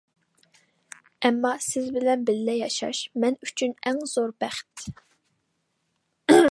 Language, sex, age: Uyghur, female, under 19